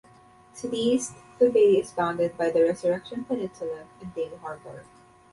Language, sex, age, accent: English, female, 19-29, Filipino